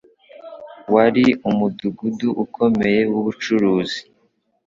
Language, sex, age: Kinyarwanda, male, under 19